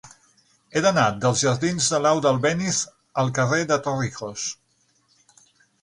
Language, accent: Catalan, central; septentrional